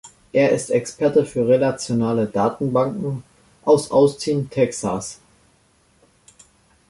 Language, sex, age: German, male, under 19